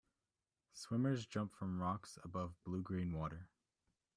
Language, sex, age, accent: English, male, 19-29, United States English